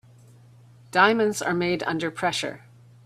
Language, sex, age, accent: English, female, 50-59, Canadian English